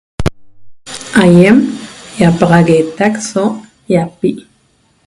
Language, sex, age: Toba, female, 40-49